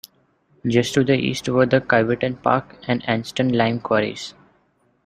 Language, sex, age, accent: English, male, 19-29, India and South Asia (India, Pakistan, Sri Lanka)